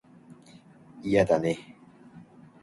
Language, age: Japanese, under 19